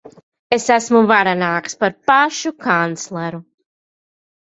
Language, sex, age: Latvian, female, 19-29